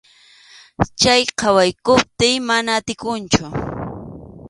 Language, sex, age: Arequipa-La Unión Quechua, female, 30-39